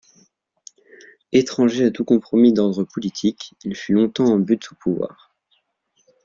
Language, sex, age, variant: French, male, under 19, Français de métropole